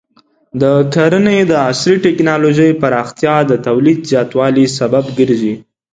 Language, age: Pashto, 19-29